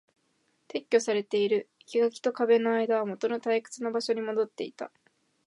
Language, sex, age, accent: Japanese, female, 19-29, 標準語